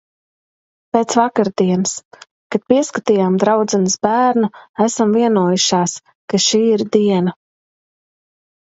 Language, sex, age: Latvian, female, 30-39